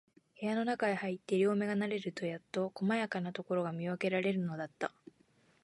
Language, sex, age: Japanese, female, 19-29